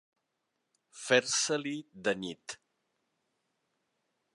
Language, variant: Catalan, Nord-Occidental